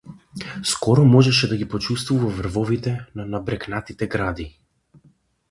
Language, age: Macedonian, 19-29